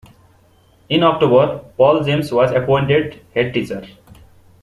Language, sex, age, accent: English, male, 19-29, India and South Asia (India, Pakistan, Sri Lanka)